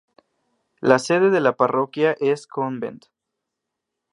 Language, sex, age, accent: Spanish, male, 19-29, México